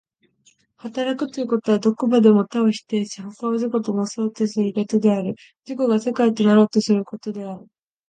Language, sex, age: Japanese, female, 19-29